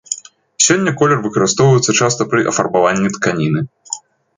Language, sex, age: Belarusian, male, 19-29